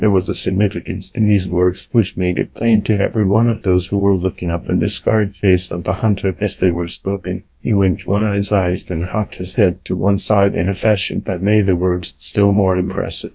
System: TTS, GlowTTS